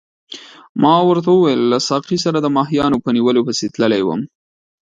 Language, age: Pashto, 19-29